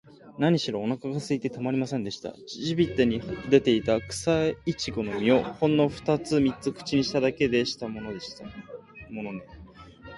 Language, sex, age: Japanese, male, 19-29